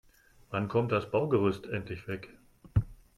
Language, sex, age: German, male, 30-39